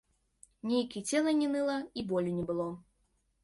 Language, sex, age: Belarusian, female, under 19